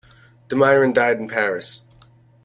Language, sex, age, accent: English, male, 30-39, United States English